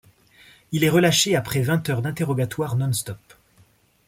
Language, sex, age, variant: French, male, 19-29, Français de métropole